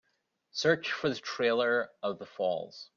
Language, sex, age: English, male, 30-39